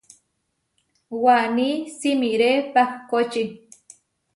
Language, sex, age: Huarijio, female, 30-39